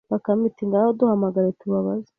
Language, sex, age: Kinyarwanda, female, 30-39